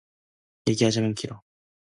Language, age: Korean, 19-29